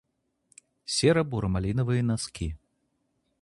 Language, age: Russian, 30-39